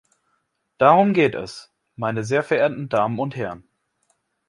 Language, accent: German, Deutschland Deutsch